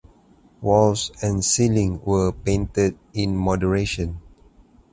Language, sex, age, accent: English, male, 30-39, Malaysian English